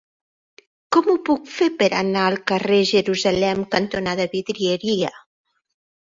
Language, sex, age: Catalan, female, 50-59